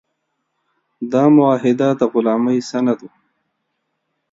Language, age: Pashto, 30-39